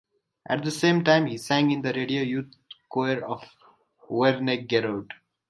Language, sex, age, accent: English, male, 19-29, United States English